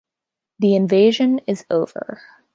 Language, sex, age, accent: English, female, under 19, United States English